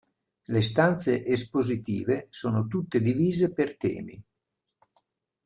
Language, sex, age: Italian, male, 60-69